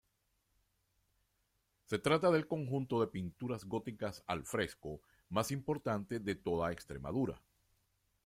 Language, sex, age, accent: Spanish, male, 60-69, Caribe: Cuba, Venezuela, Puerto Rico, República Dominicana, Panamá, Colombia caribeña, México caribeño, Costa del golfo de México